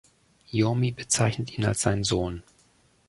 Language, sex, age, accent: German, male, 40-49, Deutschland Deutsch